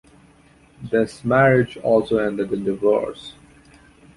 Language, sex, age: English, male, 19-29